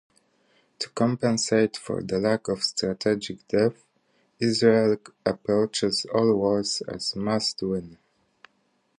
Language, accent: English, United States English